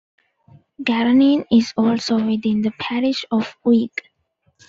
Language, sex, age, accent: English, female, 19-29, India and South Asia (India, Pakistan, Sri Lanka)